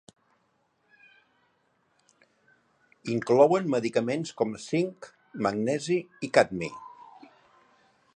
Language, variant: Catalan, Central